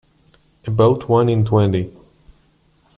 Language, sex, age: English, male, 19-29